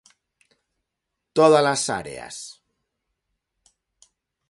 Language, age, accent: Galician, 40-49, Normativo (estándar)